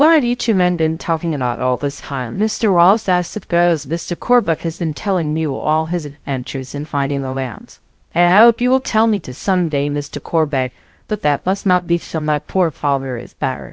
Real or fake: fake